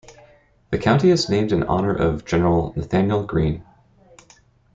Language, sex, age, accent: English, male, 30-39, United States English